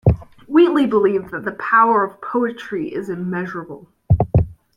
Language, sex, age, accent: English, female, under 19, United States English